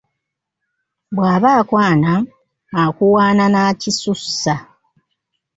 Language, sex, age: Ganda, female, 60-69